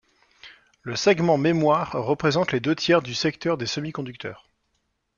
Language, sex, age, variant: French, male, 30-39, Français de métropole